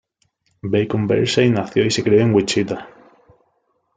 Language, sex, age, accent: Spanish, male, 30-39, España: Sur peninsular (Andalucia, Extremadura, Murcia)